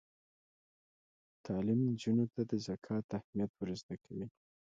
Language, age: Pashto, 19-29